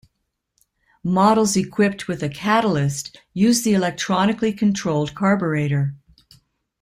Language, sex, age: English, female, 60-69